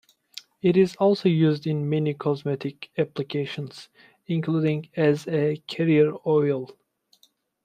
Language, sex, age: English, male, 19-29